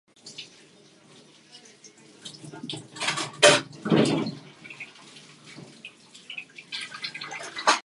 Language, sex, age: English, female, 19-29